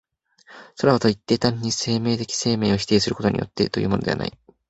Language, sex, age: Japanese, male, 19-29